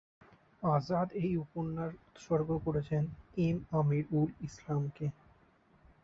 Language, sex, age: Bengali, male, 19-29